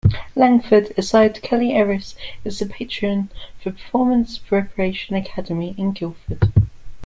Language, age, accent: English, under 19, England English